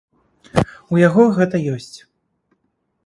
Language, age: Belarusian, 19-29